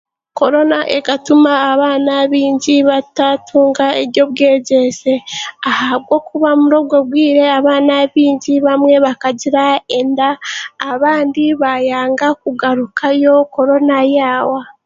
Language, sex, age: Chiga, female, 19-29